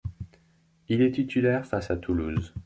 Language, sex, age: French, male, 40-49